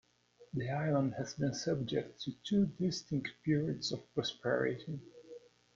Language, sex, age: English, male, 19-29